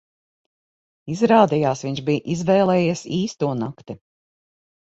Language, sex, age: Latvian, female, 50-59